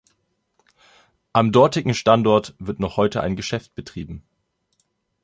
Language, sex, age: German, male, 19-29